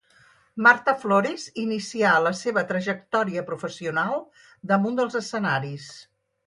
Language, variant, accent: Catalan, Central, central